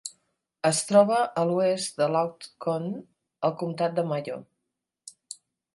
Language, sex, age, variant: Catalan, female, 50-59, Nord-Occidental